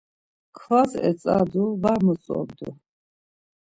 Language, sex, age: Laz, female, 50-59